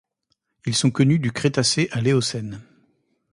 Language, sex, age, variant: French, male, 40-49, Français de métropole